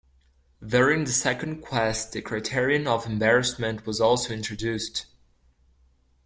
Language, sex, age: English, male, under 19